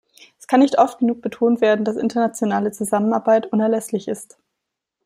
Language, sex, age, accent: German, female, 19-29, Deutschland Deutsch